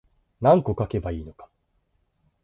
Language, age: Japanese, 19-29